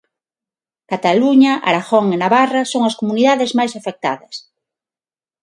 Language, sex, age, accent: Galician, female, 40-49, Atlántico (seseo e gheada); Neofalante